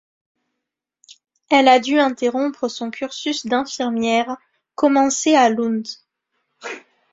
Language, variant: French, Français de métropole